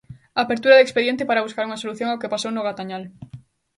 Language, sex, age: Galician, female, 19-29